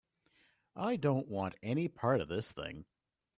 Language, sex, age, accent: English, male, 40-49, Canadian English